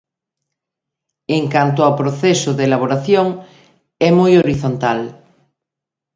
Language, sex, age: Galician, female, 50-59